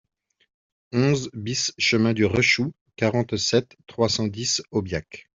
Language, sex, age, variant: French, male, 40-49, Français de métropole